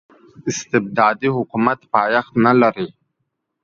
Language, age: Pashto, 30-39